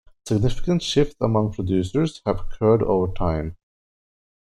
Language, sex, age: English, male, 19-29